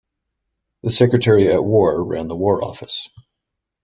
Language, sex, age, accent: English, male, 40-49, United States English